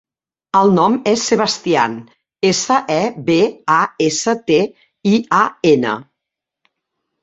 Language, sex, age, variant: Catalan, female, 50-59, Central